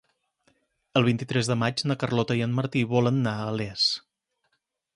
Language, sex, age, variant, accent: Catalan, male, 40-49, Central, central